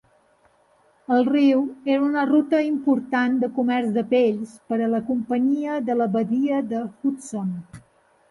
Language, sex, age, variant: Catalan, female, 50-59, Balear